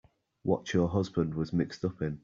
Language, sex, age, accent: English, male, 30-39, England English